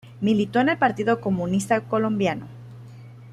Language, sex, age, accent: Spanish, female, 30-39, Caribe: Cuba, Venezuela, Puerto Rico, República Dominicana, Panamá, Colombia caribeña, México caribeño, Costa del golfo de México